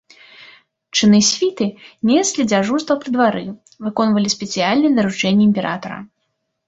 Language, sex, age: Belarusian, female, 30-39